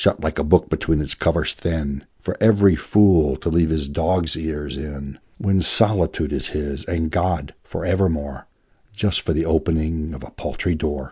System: none